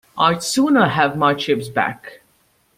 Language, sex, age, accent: English, male, under 19, England English